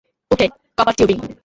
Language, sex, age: Bengali, female, under 19